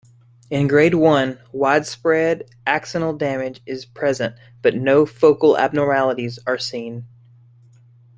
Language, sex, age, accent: English, male, 30-39, United States English